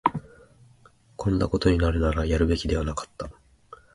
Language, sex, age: Japanese, male, 19-29